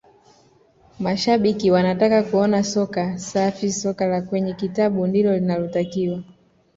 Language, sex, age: Swahili, male, 19-29